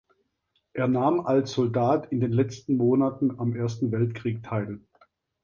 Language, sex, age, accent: German, male, 50-59, Deutschland Deutsch; Süddeutsch